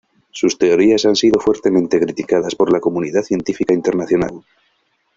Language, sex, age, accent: Spanish, male, 30-39, España: Norte peninsular (Asturias, Castilla y León, Cantabria, País Vasco, Navarra, Aragón, La Rioja, Guadalajara, Cuenca)